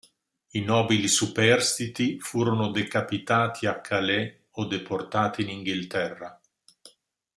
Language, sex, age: Italian, male, 60-69